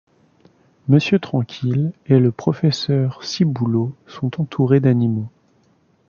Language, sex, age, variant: French, male, 30-39, Français de métropole